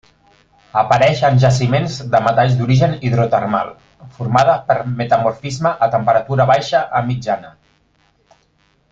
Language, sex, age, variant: Catalan, male, 40-49, Central